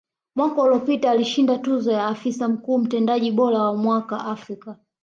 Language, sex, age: Swahili, male, 19-29